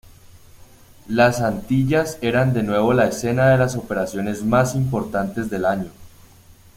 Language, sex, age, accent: Spanish, male, 19-29, Andino-Pacífico: Colombia, Perú, Ecuador, oeste de Bolivia y Venezuela andina